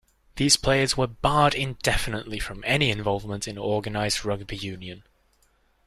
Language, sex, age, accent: English, male, 19-29, England English